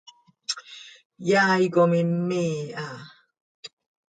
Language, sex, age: Seri, female, 40-49